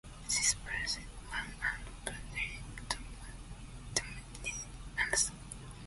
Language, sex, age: English, female, 19-29